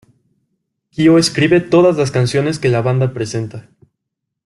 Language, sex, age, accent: Spanish, male, 19-29, México